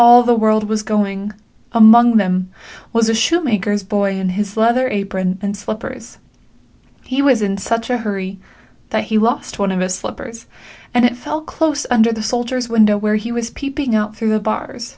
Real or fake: real